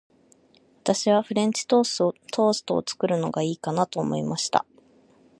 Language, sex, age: Japanese, female, 19-29